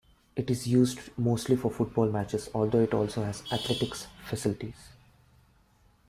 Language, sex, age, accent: English, male, 19-29, India and South Asia (India, Pakistan, Sri Lanka)